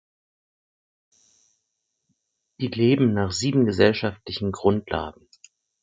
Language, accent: German, Deutschland Deutsch